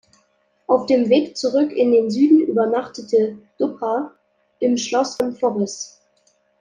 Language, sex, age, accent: German, male, under 19, Deutschland Deutsch